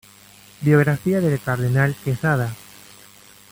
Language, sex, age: Spanish, male, 19-29